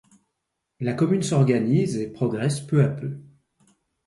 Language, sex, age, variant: French, male, 60-69, Français de métropole